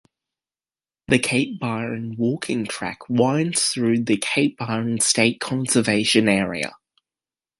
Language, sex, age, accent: English, male, 19-29, Australian English